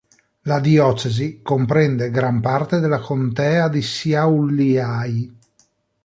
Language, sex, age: Italian, male, 40-49